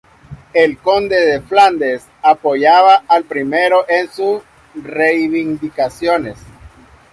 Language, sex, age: Spanish, male, 40-49